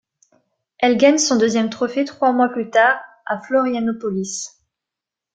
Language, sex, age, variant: French, female, 19-29, Français de métropole